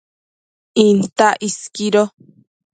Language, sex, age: Matsés, female, under 19